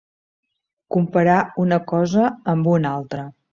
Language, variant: Catalan, Central